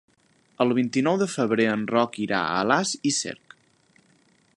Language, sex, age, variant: Catalan, male, 19-29, Central